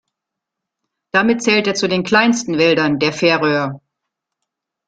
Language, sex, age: German, female, 50-59